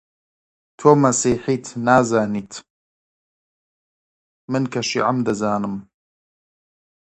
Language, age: Central Kurdish, 19-29